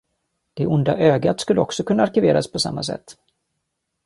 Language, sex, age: Swedish, male, 40-49